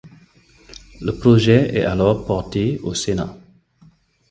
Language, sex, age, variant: French, male, 30-39, Français d'Afrique subsaharienne et des îles africaines